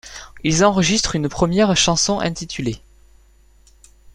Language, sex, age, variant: French, male, 19-29, Français de métropole